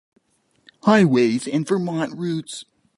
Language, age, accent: English, 19-29, United States English